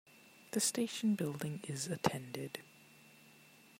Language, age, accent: English, 19-29, United States English